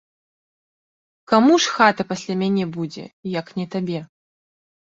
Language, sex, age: Belarusian, female, 30-39